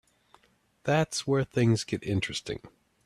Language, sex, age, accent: English, male, 30-39, United States English